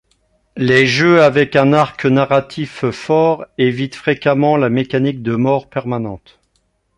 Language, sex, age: French, male, 50-59